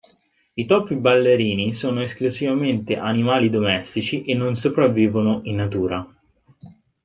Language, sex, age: Italian, male, 19-29